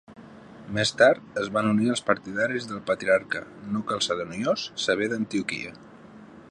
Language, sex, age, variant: Catalan, male, 40-49, Central